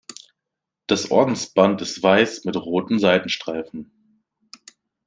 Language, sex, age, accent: German, male, 19-29, Deutschland Deutsch